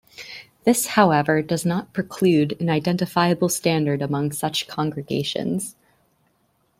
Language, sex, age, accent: English, male, 19-29, United States English